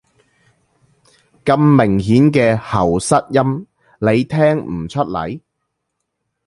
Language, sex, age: Cantonese, male, 40-49